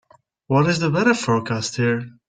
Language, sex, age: English, male, under 19